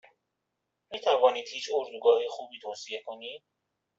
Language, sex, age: Persian, male, 30-39